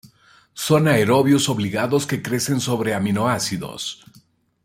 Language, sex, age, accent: Spanish, male, 40-49, México